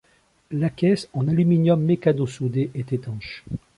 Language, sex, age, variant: French, male, 50-59, Français de métropole